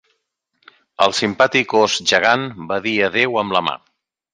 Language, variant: Catalan, Nord-Occidental